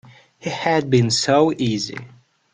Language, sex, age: English, male, 19-29